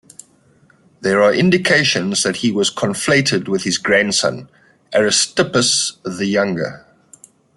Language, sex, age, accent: English, male, 40-49, Southern African (South Africa, Zimbabwe, Namibia)